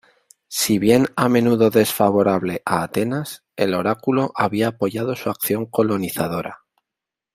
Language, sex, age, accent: Spanish, male, 30-39, España: Centro-Sur peninsular (Madrid, Toledo, Castilla-La Mancha)